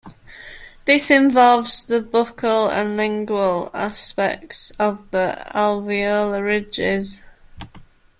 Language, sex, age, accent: English, female, 19-29, England English